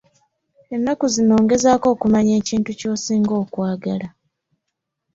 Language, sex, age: Ganda, female, 19-29